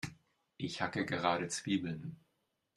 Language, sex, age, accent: German, male, 40-49, Deutschland Deutsch